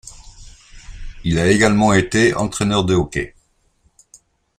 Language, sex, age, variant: French, male, 60-69, Français de métropole